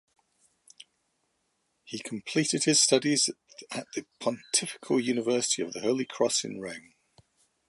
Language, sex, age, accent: English, male, 60-69, England English